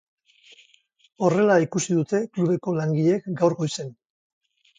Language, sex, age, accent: Basque, male, 50-59, Mendebalekoa (Araba, Bizkaia, Gipuzkoako mendebaleko herri batzuk)